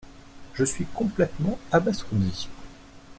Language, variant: French, Français de métropole